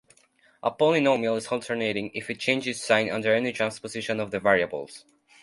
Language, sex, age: English, male, under 19